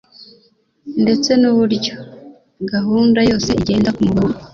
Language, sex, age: Kinyarwanda, female, 19-29